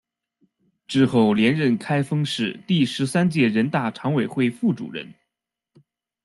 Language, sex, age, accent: Chinese, male, 30-39, 出生地：北京市